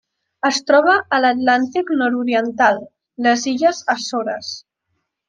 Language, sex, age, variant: Catalan, female, under 19, Central